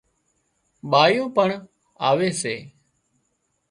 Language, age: Wadiyara Koli, 30-39